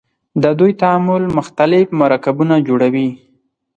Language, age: Pashto, 19-29